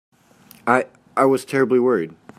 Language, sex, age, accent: English, male, 19-29, United States English